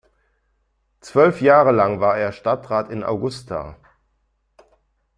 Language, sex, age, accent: German, male, 50-59, Deutschland Deutsch